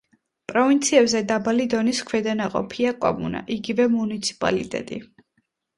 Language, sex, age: Georgian, female, 19-29